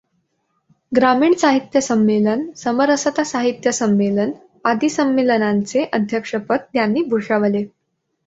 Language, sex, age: Marathi, female, under 19